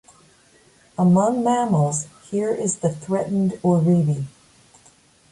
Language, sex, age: English, female, 60-69